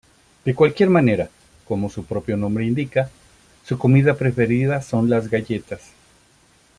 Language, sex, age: Spanish, male, 50-59